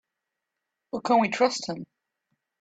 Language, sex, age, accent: English, female, 30-39, United States English